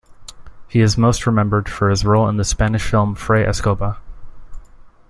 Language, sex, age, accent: English, male, 19-29, United States English